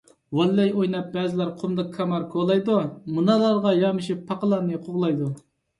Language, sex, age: Uyghur, male, 30-39